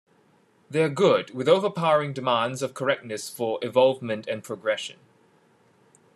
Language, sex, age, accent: English, male, 30-39, Hong Kong English